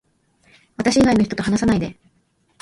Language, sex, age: Japanese, female, 19-29